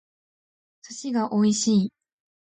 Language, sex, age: Japanese, female, 19-29